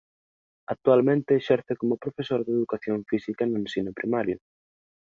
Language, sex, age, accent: Galician, male, 19-29, Normativo (estándar)